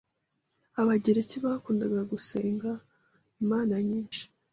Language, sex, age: Kinyarwanda, female, 50-59